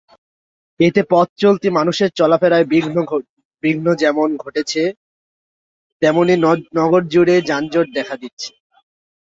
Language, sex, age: Bengali, male, under 19